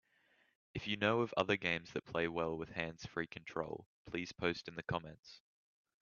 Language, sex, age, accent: English, male, under 19, Australian English